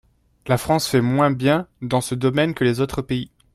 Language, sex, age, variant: French, male, 19-29, Français de métropole